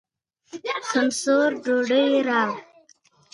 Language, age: Pashto, 30-39